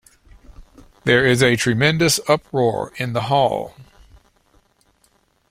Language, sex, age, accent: English, male, 60-69, United States English